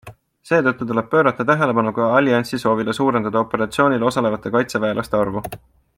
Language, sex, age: Estonian, male, 19-29